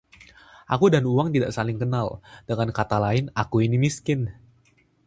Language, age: Indonesian, 19-29